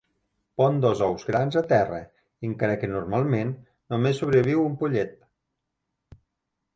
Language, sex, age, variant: Catalan, male, 30-39, Nord-Occidental